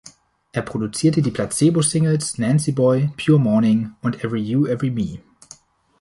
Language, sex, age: German, male, 19-29